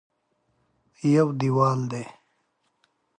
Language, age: Pashto, 30-39